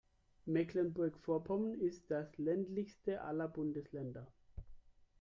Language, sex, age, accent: German, male, 30-39, Deutschland Deutsch